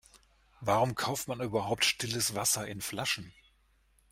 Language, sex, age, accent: German, male, 40-49, Deutschland Deutsch